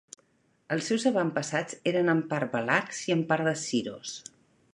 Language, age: Catalan, 50-59